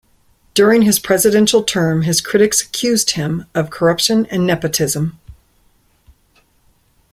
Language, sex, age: English, female, 50-59